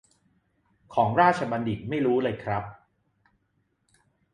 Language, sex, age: Thai, male, 30-39